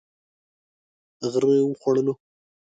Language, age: Pashto, 19-29